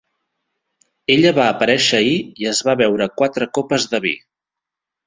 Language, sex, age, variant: Catalan, male, 30-39, Central